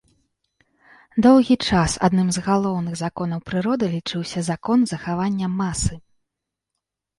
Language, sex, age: Belarusian, female, 19-29